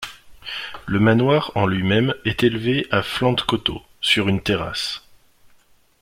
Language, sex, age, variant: French, male, 19-29, Français de métropole